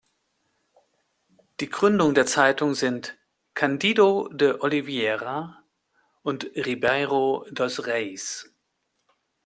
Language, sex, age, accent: German, male, 50-59, Deutschland Deutsch